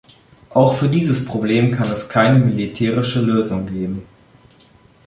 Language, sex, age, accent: German, male, under 19, Deutschland Deutsch